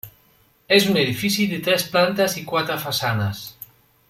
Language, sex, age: Catalan, male, 40-49